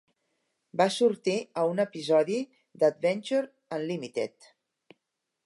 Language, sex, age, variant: Catalan, female, 60-69, Central